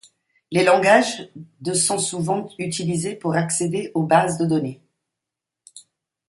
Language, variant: French, Français de métropole